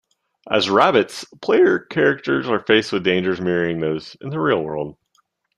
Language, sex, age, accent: English, male, 30-39, United States English